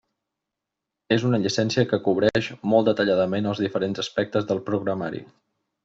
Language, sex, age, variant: Catalan, male, 30-39, Balear